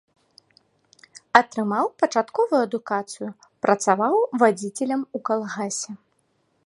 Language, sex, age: Belarusian, female, 19-29